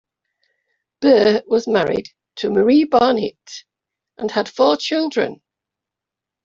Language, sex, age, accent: English, female, 60-69, England English